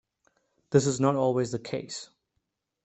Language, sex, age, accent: English, male, 30-39, Southern African (South Africa, Zimbabwe, Namibia)